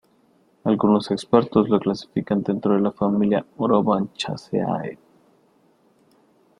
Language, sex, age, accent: Spanish, male, 19-29, América central